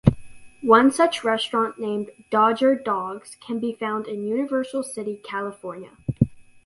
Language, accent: English, United States English